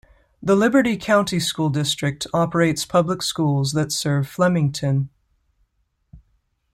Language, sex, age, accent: English, female, 30-39, United States English